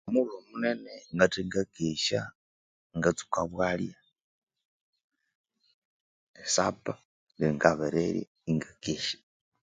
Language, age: Konzo, 30-39